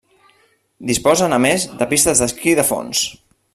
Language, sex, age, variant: Catalan, male, 30-39, Central